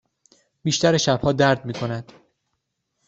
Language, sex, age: Persian, male, 19-29